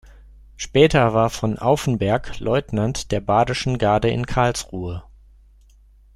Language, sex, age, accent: German, male, 40-49, Deutschland Deutsch